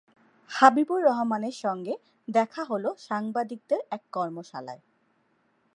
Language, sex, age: Bengali, male, 30-39